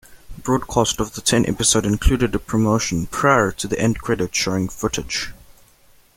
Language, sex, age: English, male, 19-29